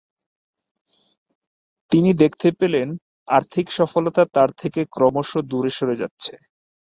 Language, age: Bengali, 30-39